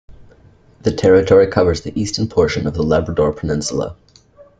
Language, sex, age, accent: English, male, under 19, Canadian English